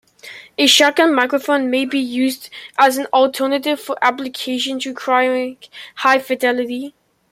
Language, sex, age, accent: English, male, under 19, England English